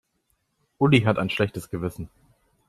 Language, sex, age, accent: German, male, 19-29, Deutschland Deutsch